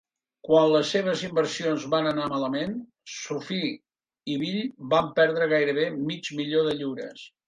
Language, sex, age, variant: Catalan, male, 60-69, Nord-Occidental